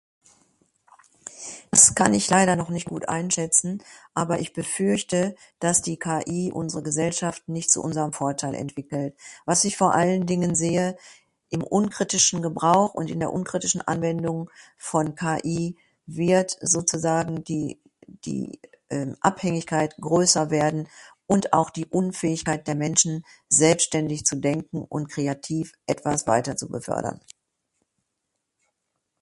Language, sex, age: German, female, 60-69